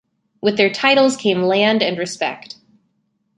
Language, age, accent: English, 19-29, United States English